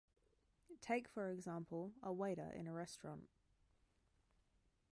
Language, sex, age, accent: English, female, 19-29, Australian English